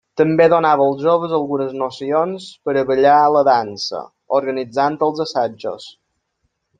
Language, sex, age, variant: Catalan, male, 19-29, Balear